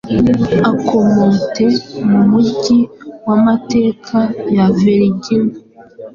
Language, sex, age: Kinyarwanda, female, 19-29